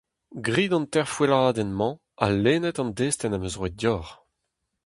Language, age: Breton, 30-39